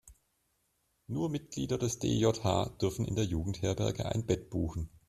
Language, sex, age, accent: German, male, 40-49, Deutschland Deutsch